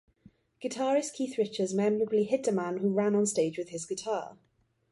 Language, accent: English, Welsh English